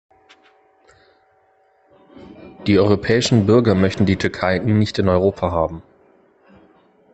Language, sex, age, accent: German, male, 19-29, Deutschland Deutsch